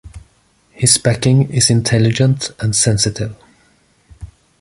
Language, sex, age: English, male, 30-39